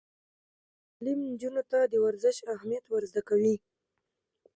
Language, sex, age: Pashto, female, 19-29